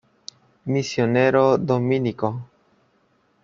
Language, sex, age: Spanish, male, 19-29